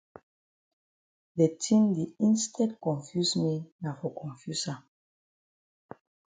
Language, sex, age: Cameroon Pidgin, female, 40-49